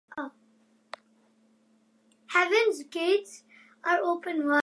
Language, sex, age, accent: English, female, under 19, United States English